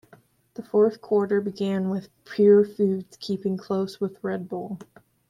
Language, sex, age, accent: English, female, under 19, United States English